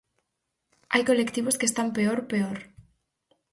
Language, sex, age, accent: Galician, female, 19-29, Normativo (estándar)